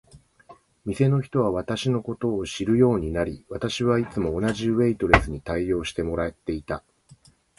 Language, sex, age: Japanese, male, 50-59